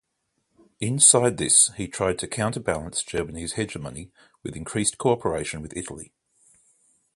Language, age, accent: English, 40-49, Australian English